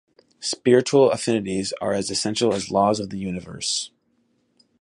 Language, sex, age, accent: English, male, under 19, United States English